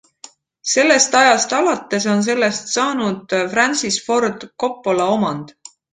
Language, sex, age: Estonian, female, 40-49